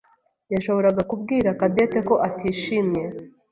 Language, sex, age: Kinyarwanda, female, 19-29